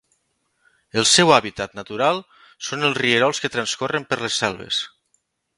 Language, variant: Catalan, Nord-Occidental